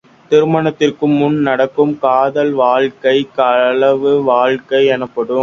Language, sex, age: Tamil, male, under 19